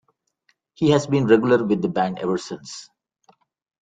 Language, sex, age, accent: English, male, 40-49, India and South Asia (India, Pakistan, Sri Lanka)